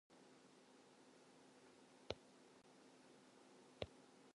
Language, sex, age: English, female, 19-29